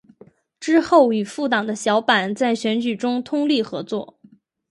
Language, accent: Chinese, 出生地：吉林省